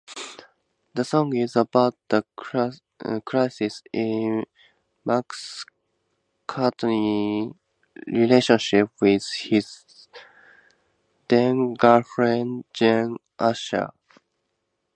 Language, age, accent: English, 19-29, United States English